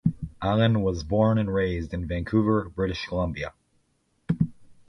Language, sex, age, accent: English, male, 19-29, Canadian English